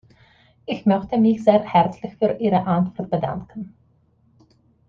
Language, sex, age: German, female, 19-29